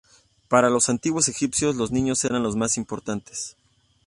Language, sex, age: Spanish, male, 30-39